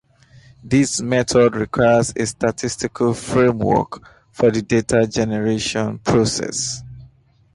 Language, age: English, 30-39